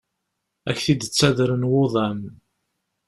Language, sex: Kabyle, male